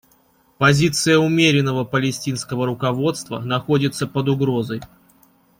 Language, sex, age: Russian, male, 30-39